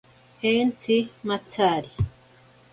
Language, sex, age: Ashéninka Perené, female, 40-49